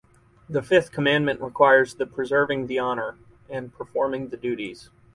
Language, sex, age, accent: English, male, 30-39, United States English